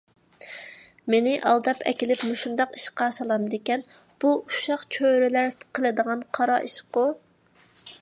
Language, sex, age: Uyghur, female, 19-29